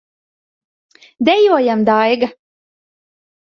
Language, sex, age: Latvian, female, 30-39